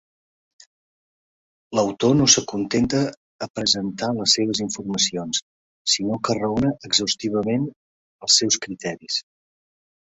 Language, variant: Catalan, Central